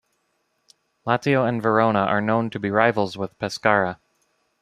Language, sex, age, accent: English, male, 19-29, United States English